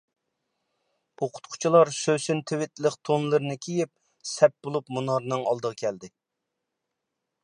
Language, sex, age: Uyghur, male, 40-49